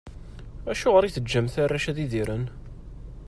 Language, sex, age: Kabyle, male, 30-39